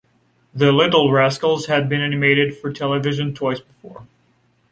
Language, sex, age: English, male, 19-29